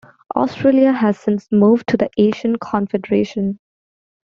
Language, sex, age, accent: English, female, 19-29, United States English